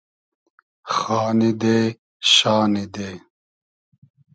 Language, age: Hazaragi, 30-39